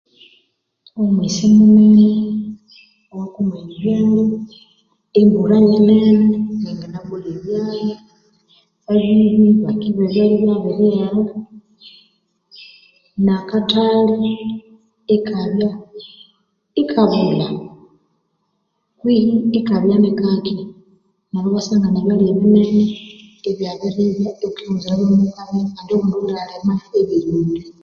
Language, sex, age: Konzo, female, 30-39